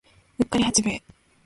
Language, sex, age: Japanese, female, 19-29